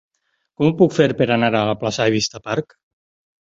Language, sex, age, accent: Catalan, male, 50-59, valencià